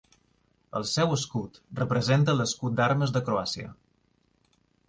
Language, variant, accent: Catalan, Balear, mallorquí